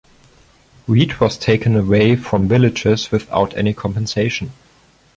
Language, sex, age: English, male, 19-29